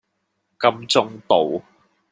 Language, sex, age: Cantonese, male, 19-29